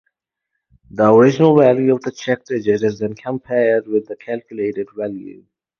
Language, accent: English, England English